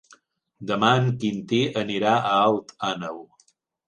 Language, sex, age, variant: Catalan, male, 60-69, Central